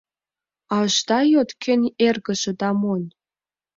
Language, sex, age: Mari, female, 19-29